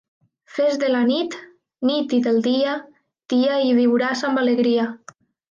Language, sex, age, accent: Catalan, female, 19-29, valencià